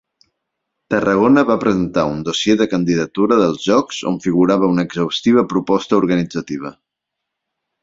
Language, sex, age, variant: Catalan, male, 40-49, Central